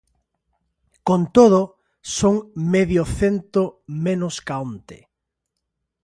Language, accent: Galician, Normativo (estándar)